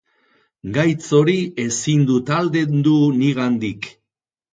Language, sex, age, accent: Basque, male, 60-69, Erdialdekoa edo Nafarra (Gipuzkoa, Nafarroa)